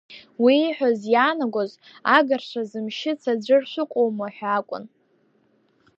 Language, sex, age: Abkhazian, female, under 19